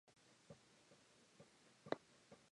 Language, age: English, 19-29